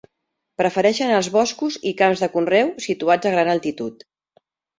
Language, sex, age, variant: Catalan, female, 50-59, Central